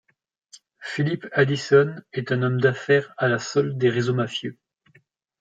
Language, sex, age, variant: French, male, 19-29, Français de métropole